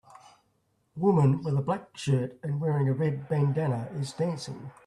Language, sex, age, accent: English, male, 60-69, Australian English